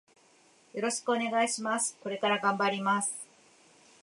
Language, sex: Japanese, female